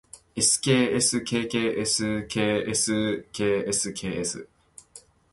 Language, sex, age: Japanese, male, 30-39